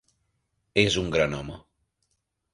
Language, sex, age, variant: Catalan, male, 19-29, Nord-Occidental